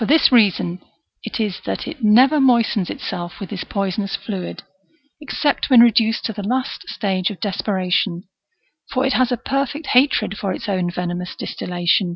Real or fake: real